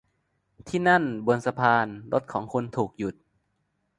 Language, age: Thai, 19-29